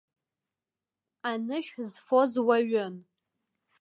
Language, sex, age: Abkhazian, female, 19-29